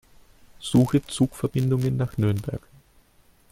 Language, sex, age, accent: German, male, 30-39, Deutschland Deutsch